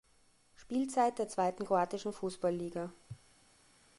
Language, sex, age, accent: German, female, 30-39, Österreichisches Deutsch